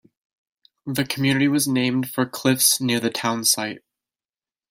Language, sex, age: English, male, 19-29